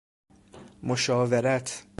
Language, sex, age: Persian, male, 30-39